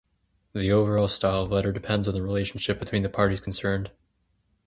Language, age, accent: English, 19-29, Canadian English